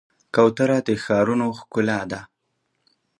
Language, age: Pashto, 30-39